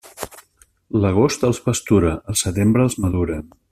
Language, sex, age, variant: Catalan, male, 50-59, Nord-Occidental